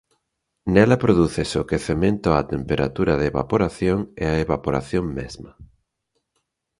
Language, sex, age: Galician, male, 40-49